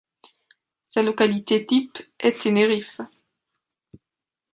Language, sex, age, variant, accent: French, female, 19-29, Français d'Europe, Français d’Allemagne